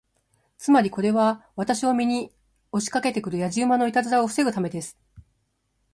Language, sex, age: Japanese, female, under 19